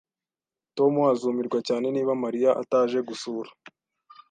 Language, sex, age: Kinyarwanda, male, 19-29